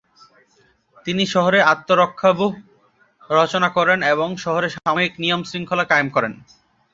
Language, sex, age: Bengali, male, 19-29